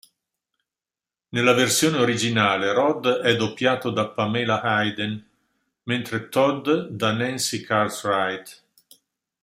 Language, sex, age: Italian, male, 60-69